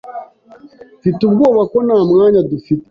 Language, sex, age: Kinyarwanda, male, 30-39